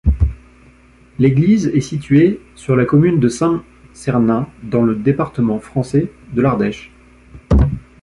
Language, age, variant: French, 30-39, Français de métropole